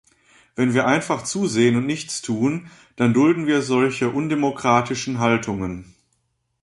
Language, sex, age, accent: German, male, 30-39, Deutschland Deutsch